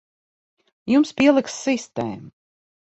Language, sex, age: Latvian, female, 50-59